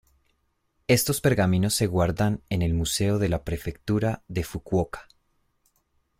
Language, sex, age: Spanish, male, 19-29